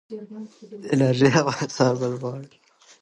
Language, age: Pashto, 19-29